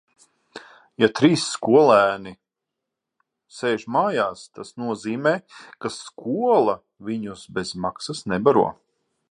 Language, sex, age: Latvian, male, 30-39